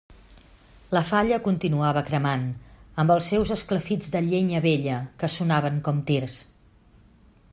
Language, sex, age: Catalan, female, 50-59